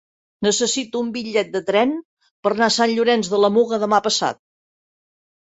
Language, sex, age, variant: Catalan, female, 60-69, Central